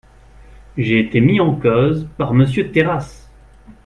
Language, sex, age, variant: French, male, 30-39, Français de métropole